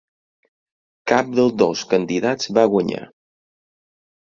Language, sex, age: Catalan, male, 50-59